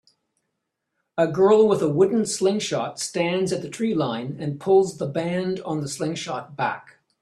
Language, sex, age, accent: English, male, 60-69, Canadian English